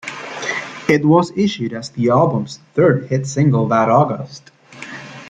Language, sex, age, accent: English, male, 19-29, United States English